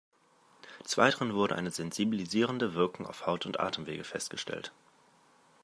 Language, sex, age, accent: German, male, 19-29, Deutschland Deutsch